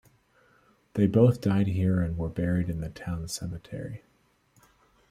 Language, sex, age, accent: English, male, 19-29, United States English